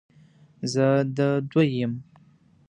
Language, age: Pashto, 19-29